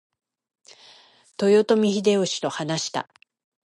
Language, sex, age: Japanese, female, 60-69